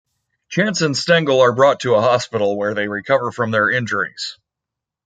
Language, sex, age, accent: English, male, 30-39, United States English